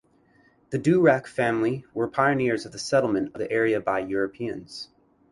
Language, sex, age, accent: English, male, 19-29, United States English